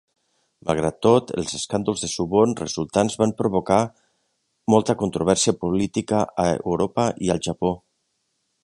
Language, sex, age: Catalan, male, 40-49